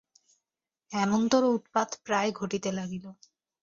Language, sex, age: Bengali, female, 19-29